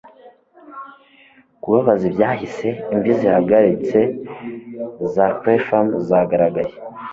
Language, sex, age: Kinyarwanda, male, 19-29